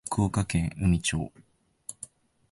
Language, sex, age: Japanese, male, 19-29